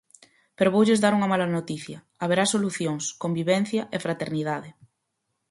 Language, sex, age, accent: Galician, female, 19-29, Normativo (estándar)